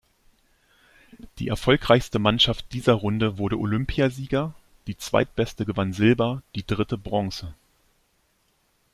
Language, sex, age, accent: German, male, 30-39, Deutschland Deutsch